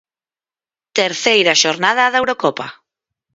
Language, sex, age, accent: Galician, female, 30-39, Normativo (estándar)